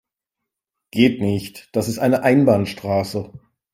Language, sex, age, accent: German, male, 40-49, Deutschland Deutsch